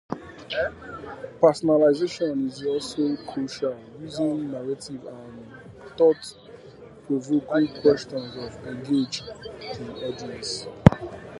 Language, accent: English, England English